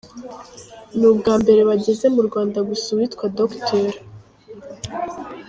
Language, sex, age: Kinyarwanda, female, under 19